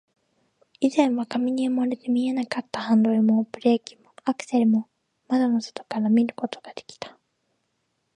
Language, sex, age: Japanese, female, 19-29